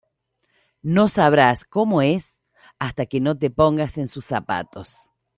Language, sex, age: Spanish, female, 50-59